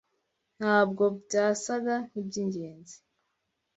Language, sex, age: Kinyarwanda, female, 19-29